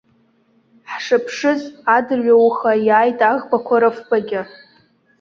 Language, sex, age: Abkhazian, female, under 19